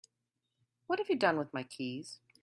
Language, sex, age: English, female, 40-49